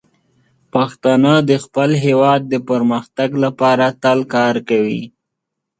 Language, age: Pashto, 30-39